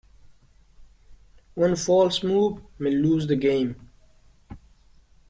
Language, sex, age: English, male, 19-29